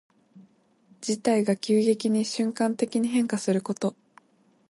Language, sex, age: Japanese, female, 19-29